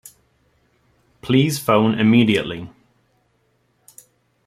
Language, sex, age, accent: English, male, 30-39, England English